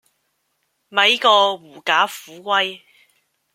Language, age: Cantonese, 19-29